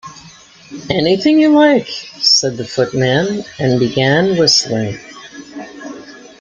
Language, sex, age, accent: English, female, 60-69, United States English